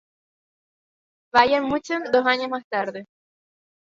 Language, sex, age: Spanish, female, 19-29